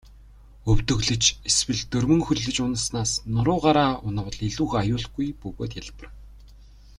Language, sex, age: Mongolian, male, 19-29